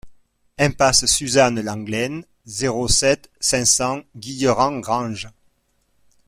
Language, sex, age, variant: French, male, 50-59, Français de métropole